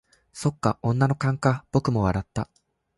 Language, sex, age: Japanese, male, under 19